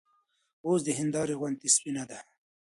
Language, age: Pashto, 30-39